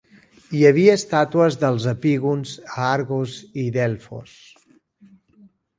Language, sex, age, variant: Catalan, male, 40-49, Central